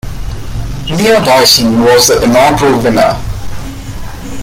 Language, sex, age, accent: English, male, 19-29, India and South Asia (India, Pakistan, Sri Lanka)